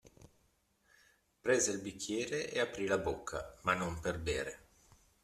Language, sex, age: Italian, male, 50-59